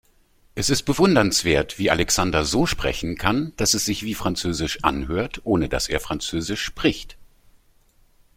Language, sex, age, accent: German, male, 50-59, Deutschland Deutsch